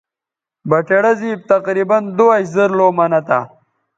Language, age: Bateri, 19-29